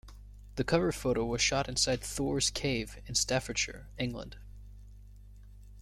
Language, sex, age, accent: English, male, 19-29, United States English